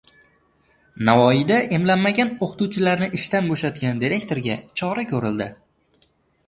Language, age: Uzbek, 19-29